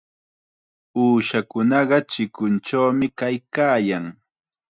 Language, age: Chiquián Ancash Quechua, 19-29